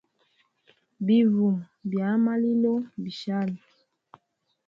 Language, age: Hemba, 30-39